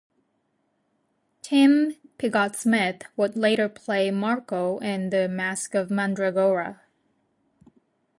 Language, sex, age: English, female, 40-49